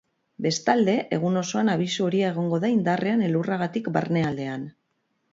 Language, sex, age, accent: Basque, female, 40-49, Erdialdekoa edo Nafarra (Gipuzkoa, Nafarroa)